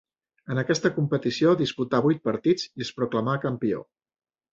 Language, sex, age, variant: Catalan, male, 60-69, Central